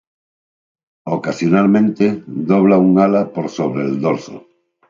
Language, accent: Spanish, España: Sur peninsular (Andalucia, Extremadura, Murcia)